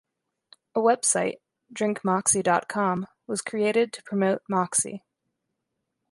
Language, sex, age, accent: English, female, 19-29, United States English